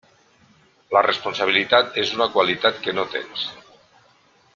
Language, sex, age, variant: Catalan, male, 60-69, Nord-Occidental